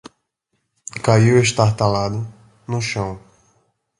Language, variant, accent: Portuguese, Portuguese (Brasil), Nordestino